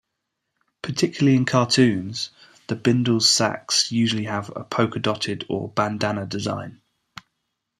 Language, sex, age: English, male, 19-29